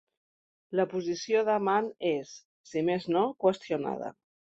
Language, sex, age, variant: Catalan, female, 50-59, Central